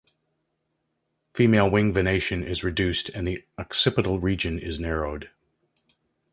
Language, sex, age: English, male, 60-69